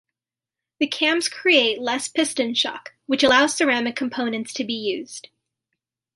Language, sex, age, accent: English, female, under 19, United States English